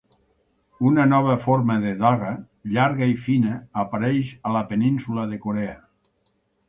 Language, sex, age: Catalan, male, 60-69